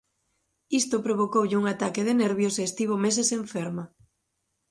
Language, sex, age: Galician, female, 19-29